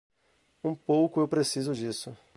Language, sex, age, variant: Portuguese, male, 19-29, Portuguese (Brasil)